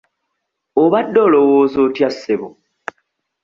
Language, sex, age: Ganda, male, 30-39